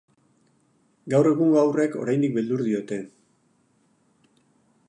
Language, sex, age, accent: Basque, male, 40-49, Erdialdekoa edo Nafarra (Gipuzkoa, Nafarroa)